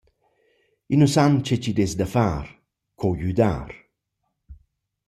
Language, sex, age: Romansh, male, 40-49